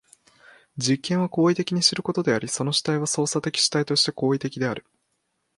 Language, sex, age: Japanese, male, 19-29